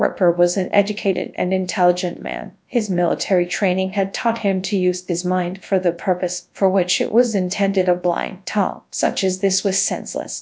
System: TTS, GradTTS